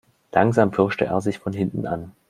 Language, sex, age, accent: German, male, 30-39, Deutschland Deutsch